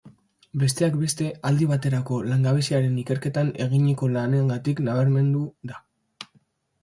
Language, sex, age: Basque, male, under 19